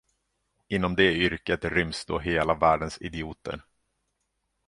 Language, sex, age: Swedish, male, 30-39